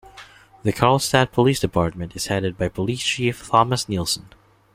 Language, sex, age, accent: English, male, 19-29, Filipino